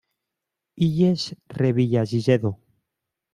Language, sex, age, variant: Catalan, male, 30-39, Nord-Occidental